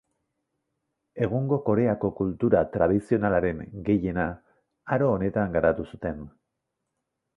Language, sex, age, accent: Basque, male, 40-49, Erdialdekoa edo Nafarra (Gipuzkoa, Nafarroa)